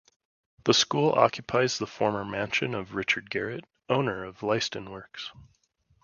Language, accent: English, United States English